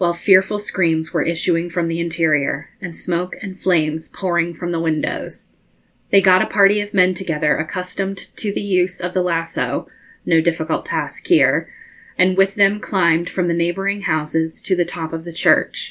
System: none